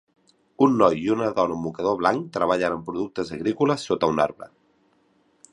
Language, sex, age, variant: Catalan, male, 30-39, Central